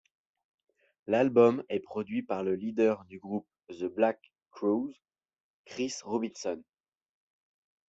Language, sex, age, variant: French, male, 19-29, Français de métropole